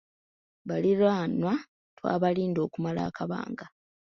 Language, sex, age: Ganda, female, 30-39